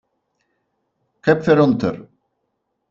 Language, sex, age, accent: German, male, 40-49, Schweizerdeutsch